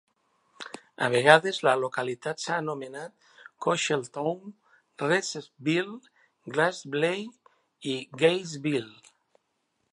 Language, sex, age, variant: Catalan, male, 60-69, Central